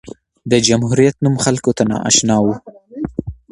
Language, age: Pashto, under 19